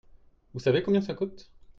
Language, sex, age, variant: French, male, 30-39, Français de métropole